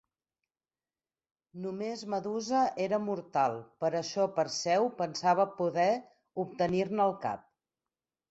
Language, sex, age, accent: Catalan, female, 40-49, gironí